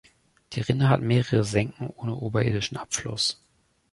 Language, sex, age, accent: German, male, 40-49, Deutschland Deutsch